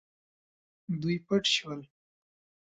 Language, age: Pashto, 30-39